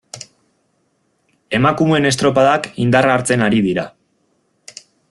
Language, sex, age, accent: Basque, male, 19-29, Erdialdekoa edo Nafarra (Gipuzkoa, Nafarroa)